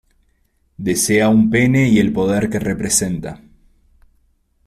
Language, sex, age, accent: Spanish, male, 30-39, Rioplatense: Argentina, Uruguay, este de Bolivia, Paraguay